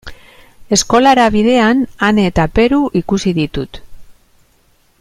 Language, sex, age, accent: Basque, female, 40-49, Mendebalekoa (Araba, Bizkaia, Gipuzkoako mendebaleko herri batzuk)